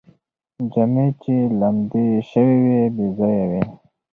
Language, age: Pashto, 19-29